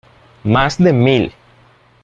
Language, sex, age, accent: Spanish, male, 30-39, Caribe: Cuba, Venezuela, Puerto Rico, República Dominicana, Panamá, Colombia caribeña, México caribeño, Costa del golfo de México